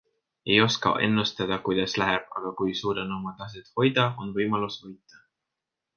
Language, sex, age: Estonian, male, 19-29